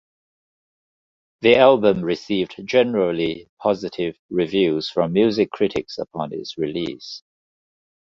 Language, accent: English, Singaporean English